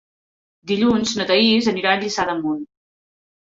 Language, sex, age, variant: Catalan, female, 30-39, Central